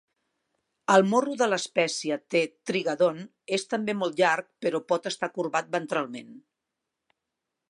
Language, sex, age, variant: Catalan, female, 60-69, Central